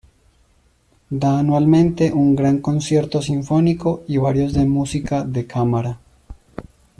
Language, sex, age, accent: Spanish, male, 30-39, Caribe: Cuba, Venezuela, Puerto Rico, República Dominicana, Panamá, Colombia caribeña, México caribeño, Costa del golfo de México